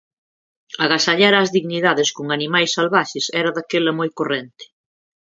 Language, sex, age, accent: Galician, female, 40-49, Oriental (común en zona oriental)